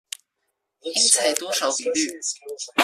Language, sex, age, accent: Chinese, male, 19-29, 出生地：臺北市